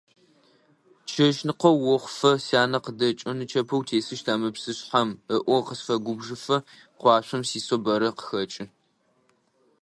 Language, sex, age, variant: Adyghe, male, under 19, Адыгабзэ (Кирил, пстэумэ зэдыряе)